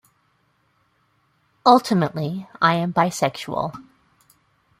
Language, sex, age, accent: English, female, 40-49, United States English